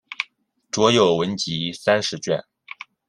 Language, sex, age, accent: Chinese, male, 19-29, 出生地：江苏省